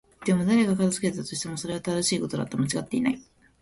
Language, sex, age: Japanese, female, under 19